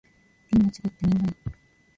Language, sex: Japanese, female